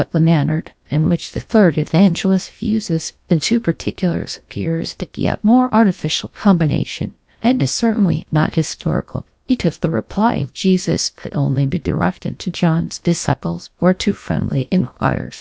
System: TTS, GlowTTS